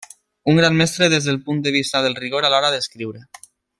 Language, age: Catalan, 19-29